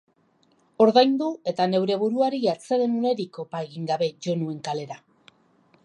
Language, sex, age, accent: Basque, female, 50-59, Mendebalekoa (Araba, Bizkaia, Gipuzkoako mendebaleko herri batzuk)